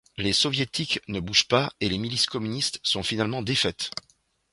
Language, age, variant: French, 40-49, Français de métropole